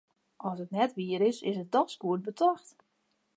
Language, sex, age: Western Frisian, female, 40-49